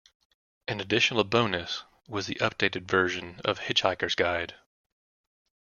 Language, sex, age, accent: English, male, 30-39, United States English